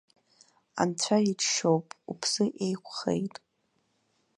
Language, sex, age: Abkhazian, female, under 19